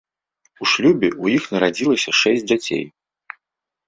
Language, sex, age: Belarusian, male, 30-39